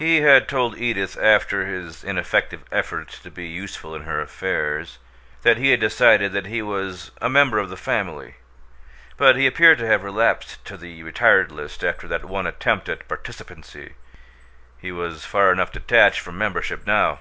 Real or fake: real